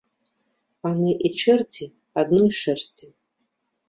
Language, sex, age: Belarusian, female, 40-49